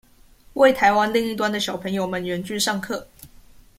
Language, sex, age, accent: Chinese, female, 19-29, 出生地：臺北市